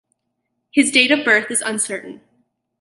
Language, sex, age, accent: English, female, under 19, United States English